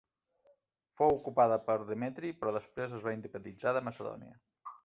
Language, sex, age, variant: Catalan, male, 50-59, Central